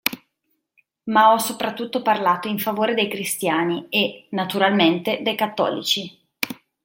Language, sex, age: Italian, female, 30-39